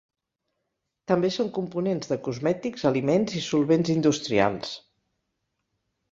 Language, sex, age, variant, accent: Catalan, female, 50-59, Central, central